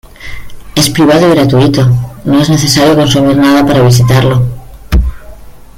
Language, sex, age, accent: Spanish, female, 50-59, España: Centro-Sur peninsular (Madrid, Toledo, Castilla-La Mancha)